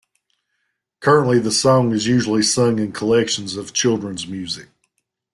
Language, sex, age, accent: English, male, 40-49, United States English